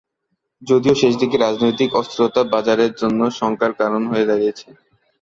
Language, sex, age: Bengali, male, under 19